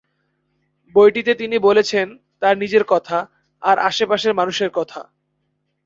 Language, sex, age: Bengali, male, 19-29